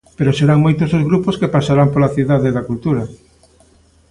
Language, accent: Galician, Normativo (estándar)